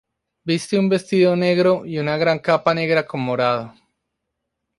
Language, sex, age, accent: Spanish, male, 19-29, Andino-Pacífico: Colombia, Perú, Ecuador, oeste de Bolivia y Venezuela andina